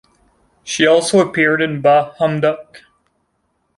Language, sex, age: English, male, 19-29